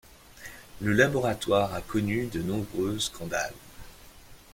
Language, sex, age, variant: French, male, 30-39, Français de métropole